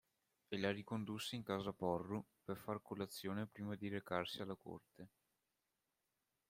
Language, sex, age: Italian, male, 19-29